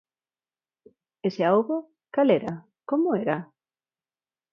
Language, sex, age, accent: Galician, female, 30-39, Neofalante